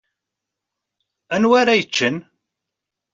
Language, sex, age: Kabyle, male, 40-49